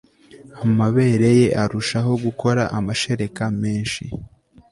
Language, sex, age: Kinyarwanda, male, 19-29